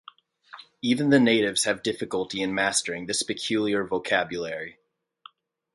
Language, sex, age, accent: English, male, 19-29, United States English